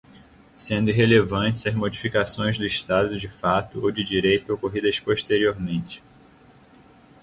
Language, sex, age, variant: Portuguese, male, 19-29, Portuguese (Brasil)